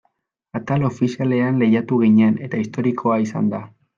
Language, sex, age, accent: Basque, male, 19-29, Mendebalekoa (Araba, Bizkaia, Gipuzkoako mendebaleko herri batzuk)